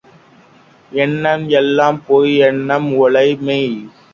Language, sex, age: Tamil, male, under 19